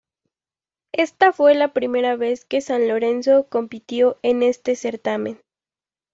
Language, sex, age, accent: Spanish, female, 19-29, México